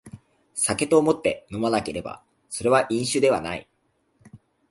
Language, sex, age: Japanese, male, under 19